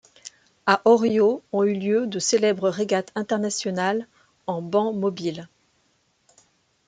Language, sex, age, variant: French, female, 40-49, Français de métropole